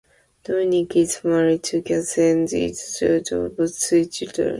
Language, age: English, 19-29